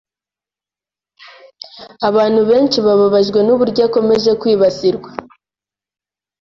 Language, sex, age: Kinyarwanda, female, 19-29